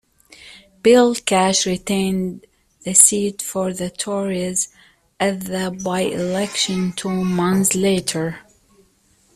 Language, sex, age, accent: English, female, 19-29, United States English